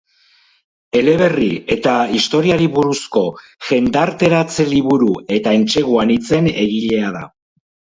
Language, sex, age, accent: Basque, male, 60-69, Mendebalekoa (Araba, Bizkaia, Gipuzkoako mendebaleko herri batzuk)